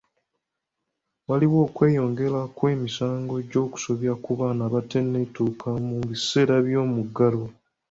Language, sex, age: Ganda, male, 19-29